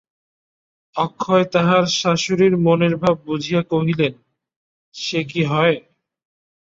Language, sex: Bengali, male